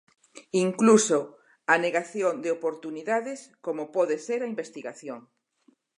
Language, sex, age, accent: Galician, female, 60-69, Normativo (estándar)